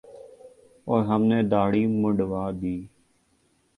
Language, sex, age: Urdu, male, 19-29